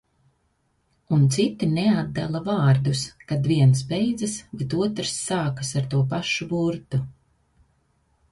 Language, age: Latvian, 30-39